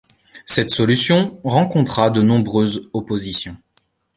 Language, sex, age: French, male, 19-29